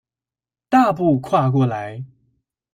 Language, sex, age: Chinese, male, 19-29